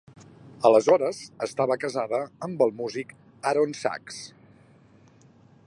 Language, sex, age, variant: Catalan, male, 50-59, Central